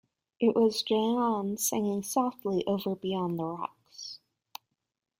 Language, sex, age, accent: English, female, 30-39, United States English